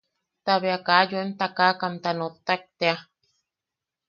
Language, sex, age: Yaqui, female, 30-39